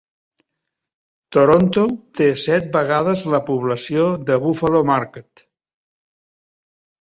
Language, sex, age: Catalan, male, 70-79